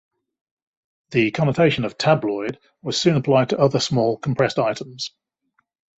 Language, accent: English, England English